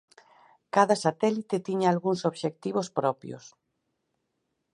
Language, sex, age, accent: Galician, female, 40-49, Oriental (común en zona oriental)